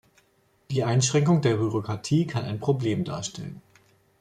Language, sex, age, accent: German, male, 40-49, Deutschland Deutsch